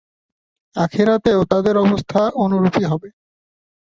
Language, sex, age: Bengali, male, 19-29